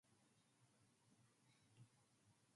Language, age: English, 19-29